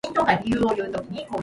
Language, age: English, 30-39